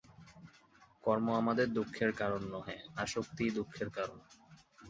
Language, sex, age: Bengali, male, 19-29